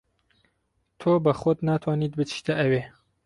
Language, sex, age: Central Kurdish, male, 19-29